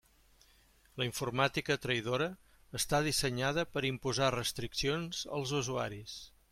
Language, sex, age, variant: Catalan, male, 50-59, Central